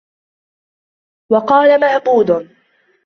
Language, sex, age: Arabic, female, 19-29